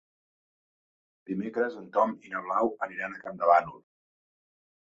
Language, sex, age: Catalan, male, 50-59